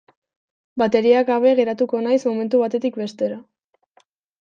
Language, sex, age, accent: Basque, female, 19-29, Mendebalekoa (Araba, Bizkaia, Gipuzkoako mendebaleko herri batzuk)